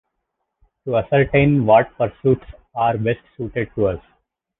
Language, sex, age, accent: English, male, 30-39, United States English